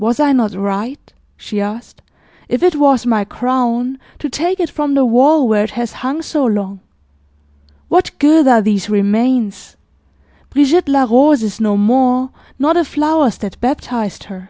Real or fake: real